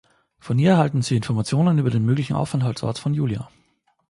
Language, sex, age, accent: German, male, 30-39, Österreichisches Deutsch